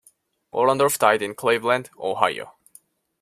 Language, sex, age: English, male, 19-29